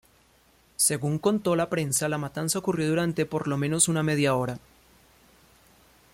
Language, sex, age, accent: Spanish, male, 30-39, Andino-Pacífico: Colombia, Perú, Ecuador, oeste de Bolivia y Venezuela andina